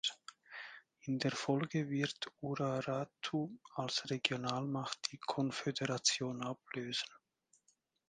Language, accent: German, Schweizerdeutsch